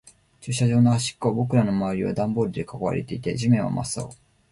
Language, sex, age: Japanese, male, 19-29